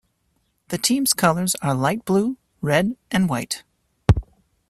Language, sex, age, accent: English, male, 30-39, United States English